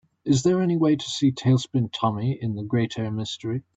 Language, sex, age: English, male, 19-29